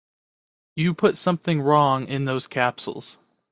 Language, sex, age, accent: English, male, 19-29, United States English